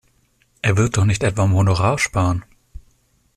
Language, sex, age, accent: German, male, 19-29, Deutschland Deutsch